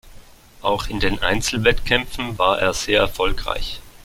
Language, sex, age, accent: German, male, 30-39, Schweizerdeutsch